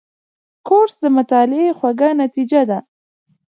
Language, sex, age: Pashto, female, 19-29